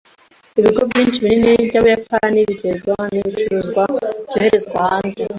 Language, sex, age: Kinyarwanda, female, 19-29